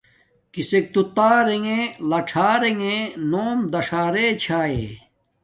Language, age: Domaaki, 40-49